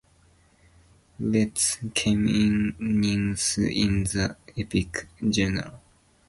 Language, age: English, 19-29